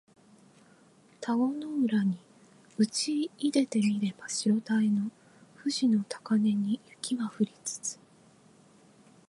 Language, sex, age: Japanese, female, 30-39